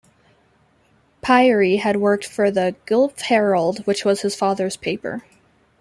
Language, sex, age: English, female, 30-39